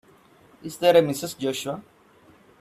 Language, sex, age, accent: English, male, 19-29, India and South Asia (India, Pakistan, Sri Lanka)